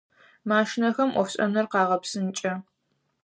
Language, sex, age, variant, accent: Adyghe, female, under 19, Адыгабзэ (Кирил, пстэумэ зэдыряе), Кıэмгуй (Çemguy)